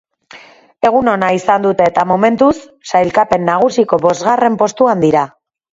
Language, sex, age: Basque, female, 30-39